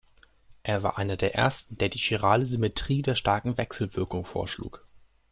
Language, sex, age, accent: German, male, under 19, Deutschland Deutsch